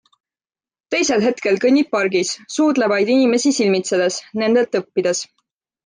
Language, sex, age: Estonian, female, 19-29